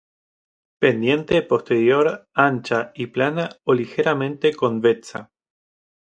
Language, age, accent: Spanish, 30-39, Rioplatense: Argentina, Uruguay, este de Bolivia, Paraguay